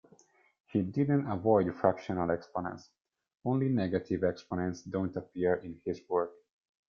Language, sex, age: English, male, 19-29